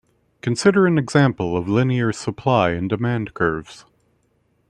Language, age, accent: English, 40-49, United States English